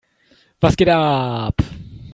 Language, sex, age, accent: German, male, 19-29, Deutschland Deutsch